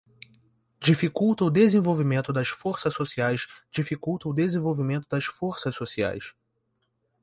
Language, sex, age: Portuguese, male, 19-29